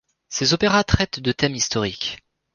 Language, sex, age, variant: French, male, 19-29, Français de métropole